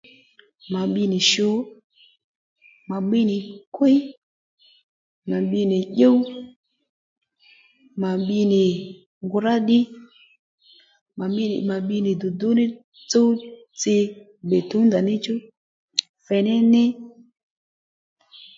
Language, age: Lendu, 19-29